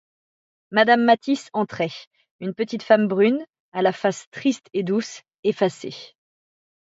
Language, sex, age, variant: French, female, 19-29, Français de métropole